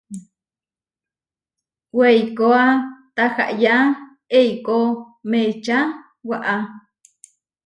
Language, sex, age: Huarijio, female, 30-39